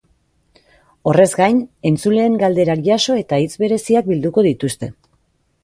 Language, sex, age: Basque, female, 40-49